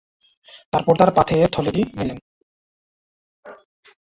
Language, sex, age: Bengali, male, 19-29